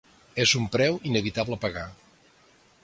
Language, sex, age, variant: Catalan, male, 60-69, Central